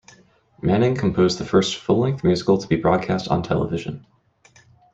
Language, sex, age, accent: English, male, 30-39, United States English